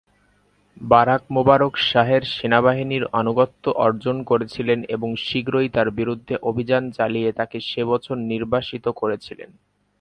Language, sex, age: Bengali, male, 19-29